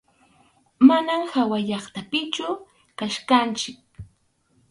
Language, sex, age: Arequipa-La Unión Quechua, female, 19-29